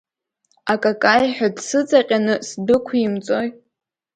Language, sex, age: Abkhazian, female, under 19